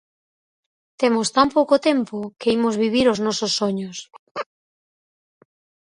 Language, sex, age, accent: Galician, female, 40-49, Normativo (estándar)